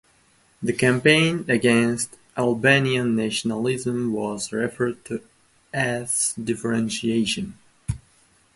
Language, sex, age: English, male, 19-29